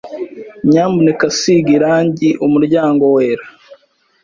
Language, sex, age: Kinyarwanda, male, 19-29